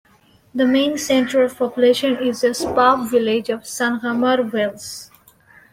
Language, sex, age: English, female, 19-29